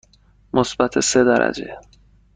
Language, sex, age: Persian, male, 19-29